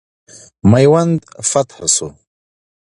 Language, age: Pashto, 30-39